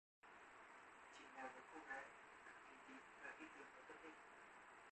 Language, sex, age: Vietnamese, male, 19-29